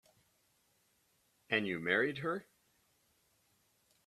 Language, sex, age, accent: English, male, 70-79, United States English